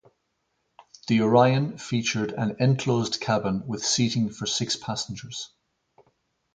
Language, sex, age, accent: English, male, 50-59, Irish English